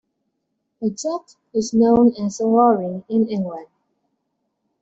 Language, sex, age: English, female, under 19